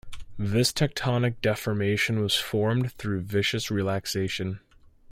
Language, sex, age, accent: English, male, under 19, United States English